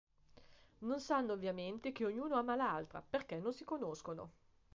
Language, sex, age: Italian, female, 50-59